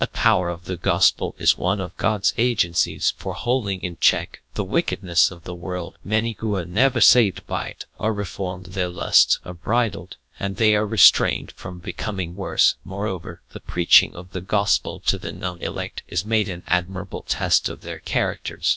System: TTS, GradTTS